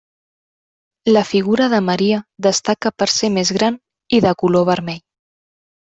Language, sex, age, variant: Catalan, female, 19-29, Central